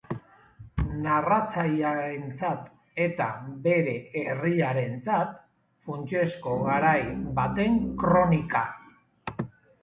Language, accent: Basque, Erdialdekoa edo Nafarra (Gipuzkoa, Nafarroa)